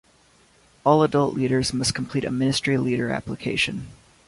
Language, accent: English, United States English